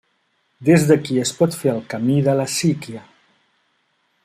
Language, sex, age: Catalan, male, 40-49